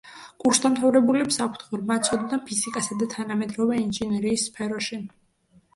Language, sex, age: Georgian, female, under 19